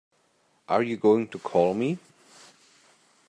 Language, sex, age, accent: English, male, 30-39, United States English